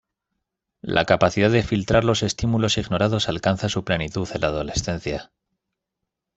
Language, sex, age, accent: Spanish, male, 19-29, España: Norte peninsular (Asturias, Castilla y León, Cantabria, País Vasco, Navarra, Aragón, La Rioja, Guadalajara, Cuenca)